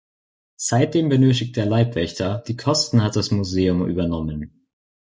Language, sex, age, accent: German, male, under 19, Deutschland Deutsch